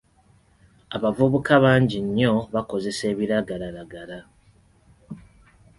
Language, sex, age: Ganda, male, 19-29